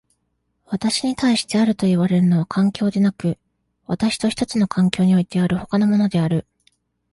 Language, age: Japanese, 19-29